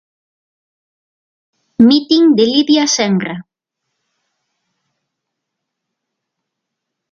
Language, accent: Galician, Atlántico (seseo e gheada)